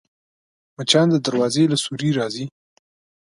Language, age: Pashto, 19-29